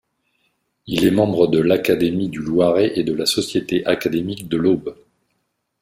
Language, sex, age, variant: French, male, 50-59, Français de métropole